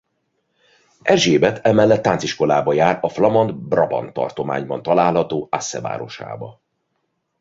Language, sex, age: Hungarian, male, 40-49